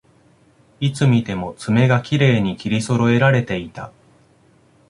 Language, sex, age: Japanese, male, 19-29